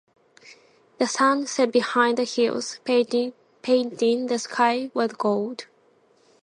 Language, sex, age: Japanese, female, 19-29